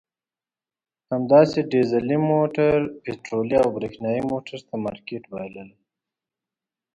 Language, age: Pashto, 19-29